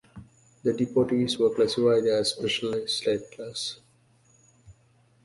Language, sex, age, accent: English, male, 19-29, United States English